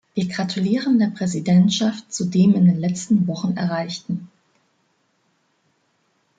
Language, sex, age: German, female, 19-29